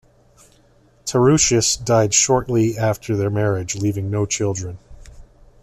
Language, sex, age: English, male, 30-39